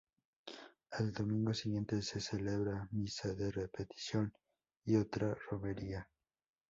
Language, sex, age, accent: Spanish, male, under 19, México